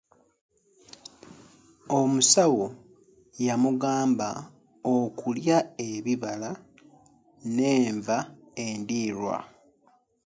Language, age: Ganda, 19-29